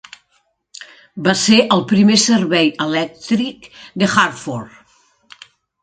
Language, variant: Catalan, Nord-Occidental